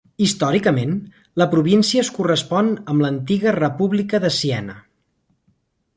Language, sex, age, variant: Catalan, male, 40-49, Central